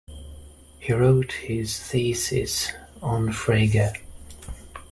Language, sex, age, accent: English, male, 30-39, England English